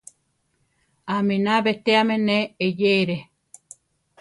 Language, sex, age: Central Tarahumara, female, 50-59